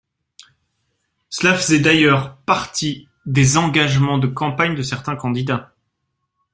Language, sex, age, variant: French, male, 30-39, Français de métropole